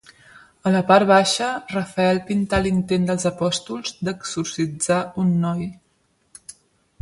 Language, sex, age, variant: Catalan, female, 40-49, Central